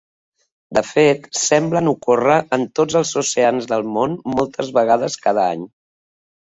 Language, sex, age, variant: Catalan, female, 50-59, Septentrional